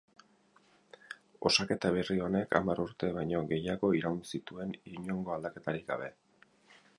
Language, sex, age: Basque, male, 40-49